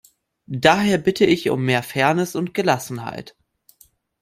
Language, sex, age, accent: German, male, under 19, Deutschland Deutsch